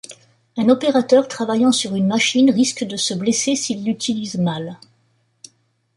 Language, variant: French, Français de métropole